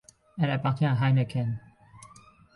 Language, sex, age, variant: French, male, 30-39, Français de métropole